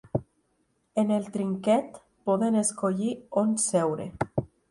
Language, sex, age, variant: Catalan, female, 19-29, Nord-Occidental